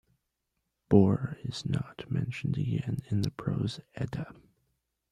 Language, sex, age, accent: English, male, under 19, United States English